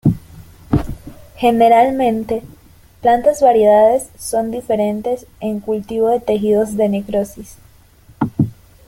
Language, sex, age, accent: Spanish, female, 19-29, Andino-Pacífico: Colombia, Perú, Ecuador, oeste de Bolivia y Venezuela andina